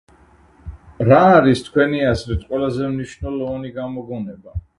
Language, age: Georgian, 60-69